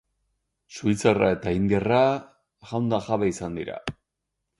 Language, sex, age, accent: Basque, male, 50-59, Erdialdekoa edo Nafarra (Gipuzkoa, Nafarroa)